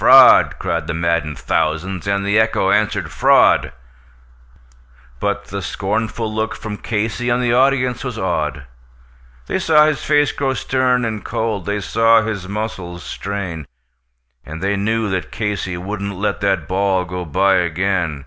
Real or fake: real